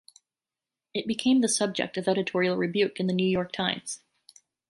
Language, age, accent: English, 30-39, United States English